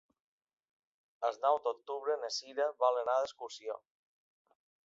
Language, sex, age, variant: Catalan, male, 30-39, Balear